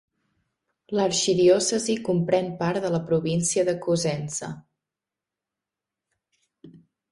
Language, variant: Catalan, Septentrional